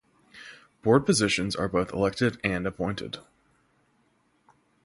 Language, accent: English, United States English